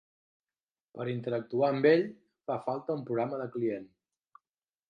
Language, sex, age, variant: Catalan, male, 40-49, Central